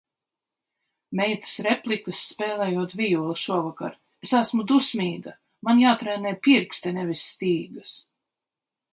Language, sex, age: Latvian, female, 60-69